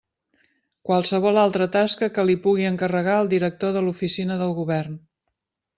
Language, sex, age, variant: Catalan, female, 50-59, Central